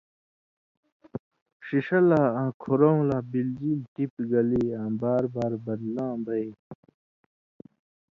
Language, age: Indus Kohistani, 19-29